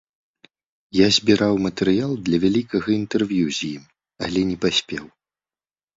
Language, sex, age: Belarusian, male, 19-29